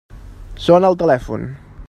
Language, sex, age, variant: Catalan, male, 19-29, Central